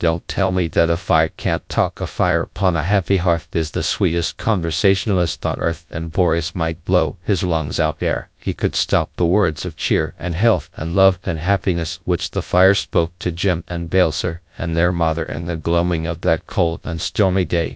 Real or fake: fake